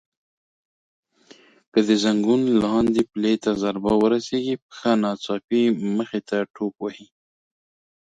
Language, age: Pashto, 30-39